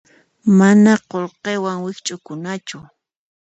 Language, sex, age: Puno Quechua, female, 40-49